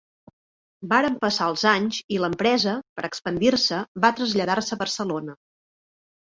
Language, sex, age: Catalan, female, 40-49